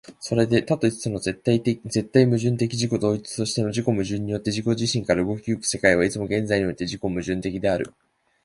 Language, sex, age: Japanese, male, 19-29